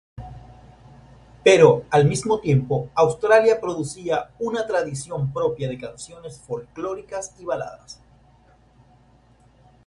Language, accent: Spanish, Caribe: Cuba, Venezuela, Puerto Rico, República Dominicana, Panamá, Colombia caribeña, México caribeño, Costa del golfo de México